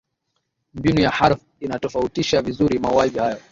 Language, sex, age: Swahili, male, 19-29